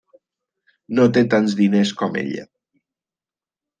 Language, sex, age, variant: Catalan, male, 40-49, Balear